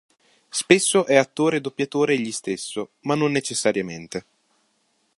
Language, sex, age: Italian, male, 19-29